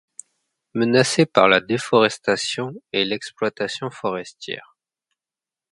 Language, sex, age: French, male, 30-39